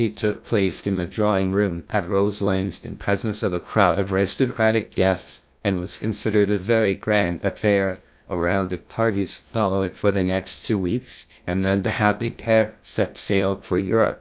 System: TTS, GlowTTS